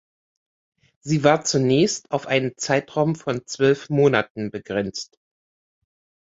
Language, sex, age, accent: German, female, 50-59, Deutschland Deutsch